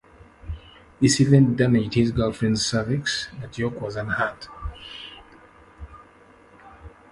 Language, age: English, 50-59